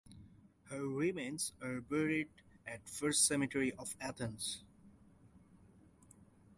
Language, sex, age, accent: English, male, 19-29, United States English